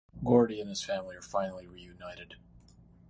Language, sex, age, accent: English, male, 30-39, United States English; Canadian English